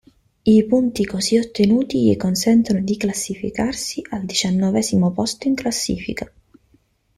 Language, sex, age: Italian, female, 19-29